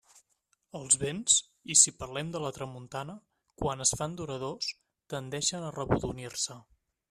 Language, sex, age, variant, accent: Catalan, male, 19-29, Central, central